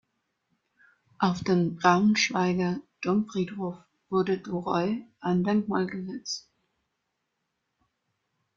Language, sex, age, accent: German, female, 19-29, Deutschland Deutsch